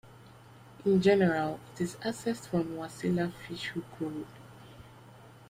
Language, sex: English, female